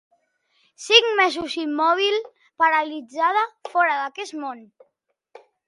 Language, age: Catalan, under 19